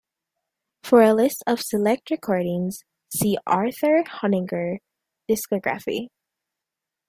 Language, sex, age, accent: English, female, under 19, West Indies and Bermuda (Bahamas, Bermuda, Jamaica, Trinidad)